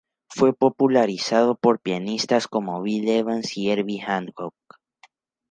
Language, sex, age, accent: Spanish, male, under 19, México